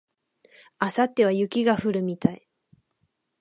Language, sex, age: Japanese, female, 19-29